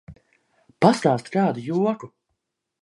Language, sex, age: Latvian, male, 30-39